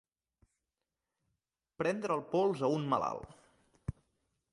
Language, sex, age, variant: Catalan, male, 19-29, Central